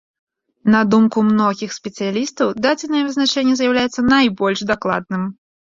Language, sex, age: Belarusian, female, 19-29